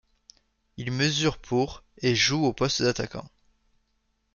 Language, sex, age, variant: French, male, 19-29, Français de métropole